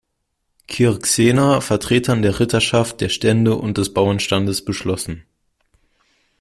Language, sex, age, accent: German, male, under 19, Deutschland Deutsch